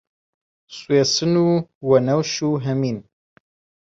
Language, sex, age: Central Kurdish, male, 19-29